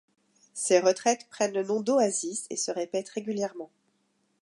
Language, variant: French, Français de métropole